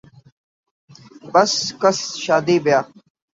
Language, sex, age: Urdu, male, 19-29